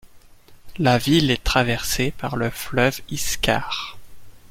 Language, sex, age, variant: French, male, 19-29, Français de métropole